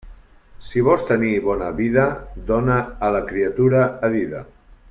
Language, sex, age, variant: Catalan, male, 40-49, Central